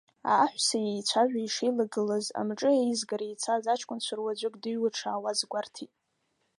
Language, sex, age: Abkhazian, female, under 19